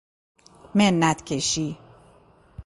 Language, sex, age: Persian, female, 40-49